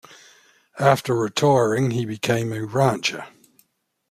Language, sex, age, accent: English, male, 50-59, New Zealand English